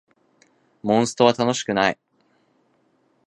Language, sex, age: Japanese, male, 19-29